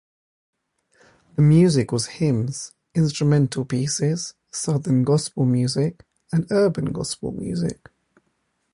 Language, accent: English, England English; London English